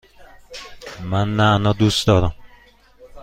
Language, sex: Persian, male